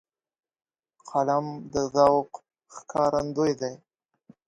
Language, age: Pashto, under 19